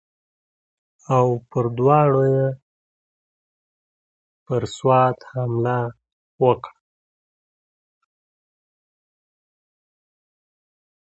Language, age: Pashto, 30-39